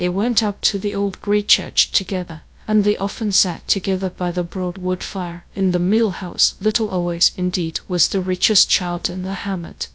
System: TTS, GradTTS